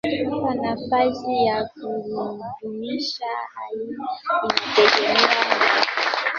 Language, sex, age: Swahili, female, 19-29